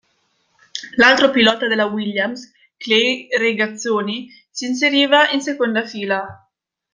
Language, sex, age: Italian, female, 19-29